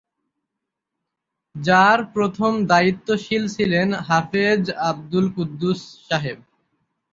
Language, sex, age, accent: Bengali, male, under 19, চলিত